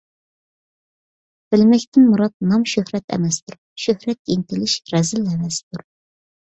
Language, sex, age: Uyghur, female, 30-39